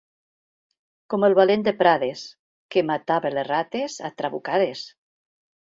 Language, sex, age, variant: Catalan, female, 50-59, Septentrional